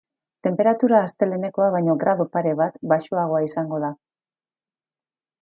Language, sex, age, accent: Basque, female, 50-59, Mendebalekoa (Araba, Bizkaia, Gipuzkoako mendebaleko herri batzuk)